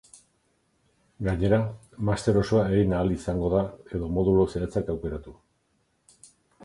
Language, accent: Basque, Erdialdekoa edo Nafarra (Gipuzkoa, Nafarroa)